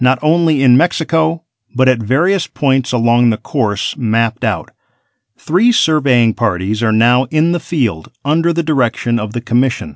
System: none